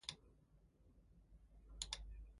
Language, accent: English, United States English